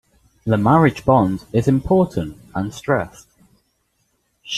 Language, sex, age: English, male, under 19